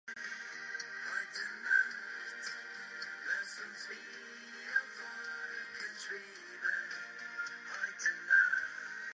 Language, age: English, 70-79